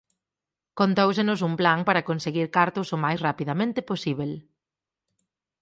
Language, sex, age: Galician, female, 30-39